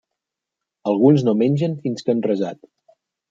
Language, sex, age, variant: Catalan, male, 30-39, Central